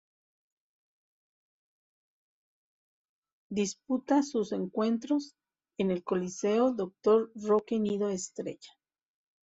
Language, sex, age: Spanish, female, 40-49